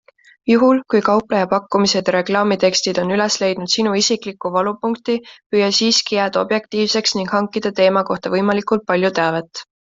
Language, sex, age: Estonian, female, 19-29